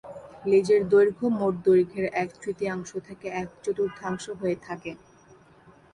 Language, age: Bengali, 19-29